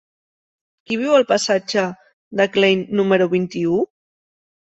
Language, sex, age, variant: Catalan, female, 30-39, Central